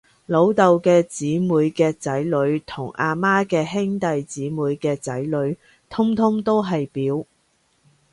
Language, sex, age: Cantonese, female, 30-39